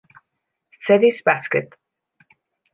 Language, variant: Catalan, Central